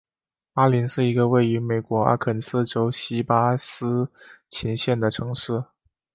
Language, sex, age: Chinese, male, 19-29